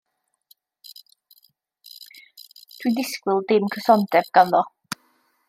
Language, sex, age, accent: Welsh, female, 19-29, Y Deyrnas Unedig Cymraeg